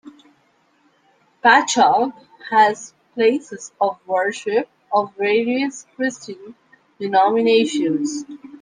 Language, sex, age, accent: English, female, 19-29, India and South Asia (India, Pakistan, Sri Lanka)